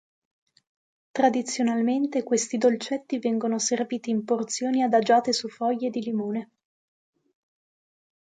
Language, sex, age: Italian, female, 19-29